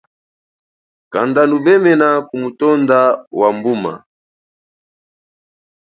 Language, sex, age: Chokwe, male, 40-49